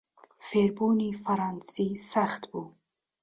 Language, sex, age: Central Kurdish, female, 30-39